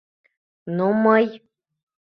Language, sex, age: Mari, female, under 19